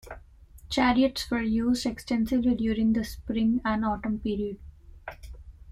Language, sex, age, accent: English, female, 30-39, India and South Asia (India, Pakistan, Sri Lanka)